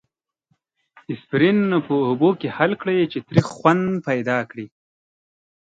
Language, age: Pashto, 19-29